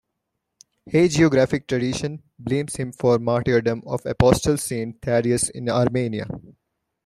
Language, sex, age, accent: English, male, 19-29, India and South Asia (India, Pakistan, Sri Lanka)